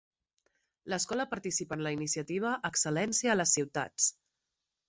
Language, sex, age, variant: Catalan, female, 19-29, Central